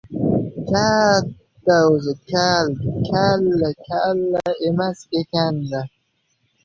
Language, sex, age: Uzbek, male, under 19